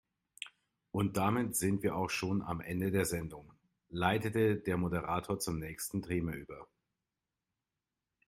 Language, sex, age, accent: German, male, 30-39, Deutschland Deutsch